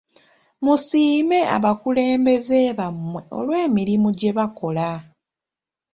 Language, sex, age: Ganda, female, 19-29